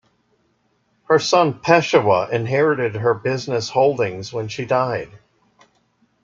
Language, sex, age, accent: English, male, 40-49, United States English